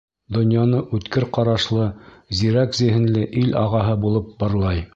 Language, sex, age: Bashkir, male, 60-69